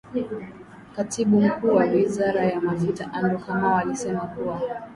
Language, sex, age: Swahili, female, 19-29